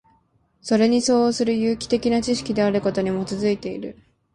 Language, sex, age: Japanese, female, 19-29